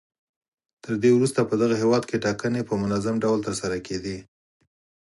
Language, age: Pashto, 30-39